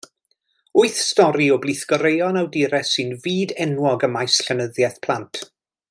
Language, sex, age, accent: Welsh, male, 40-49, Y Deyrnas Unedig Cymraeg